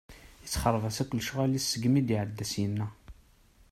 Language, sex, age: Kabyle, male, 30-39